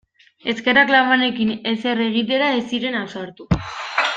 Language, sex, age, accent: Basque, male, under 19, Mendebalekoa (Araba, Bizkaia, Gipuzkoako mendebaleko herri batzuk)